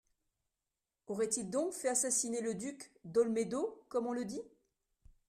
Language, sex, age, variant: French, female, 40-49, Français de métropole